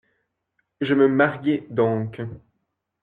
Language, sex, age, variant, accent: French, male, 19-29, Français d'Amérique du Nord, Français du Canada